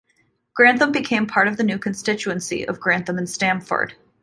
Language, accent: English, United States English